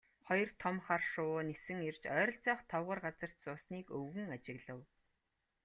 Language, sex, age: Mongolian, female, 30-39